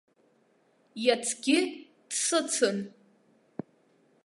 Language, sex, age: Abkhazian, female, under 19